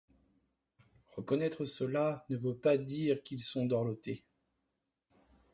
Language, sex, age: French, male, 30-39